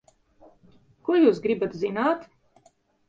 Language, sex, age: Latvian, female, 40-49